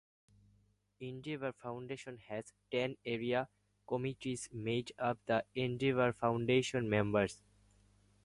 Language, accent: English, United States English